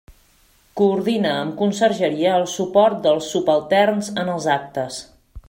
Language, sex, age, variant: Catalan, female, 40-49, Central